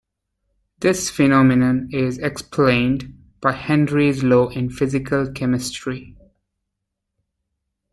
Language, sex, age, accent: English, male, 30-39, United States English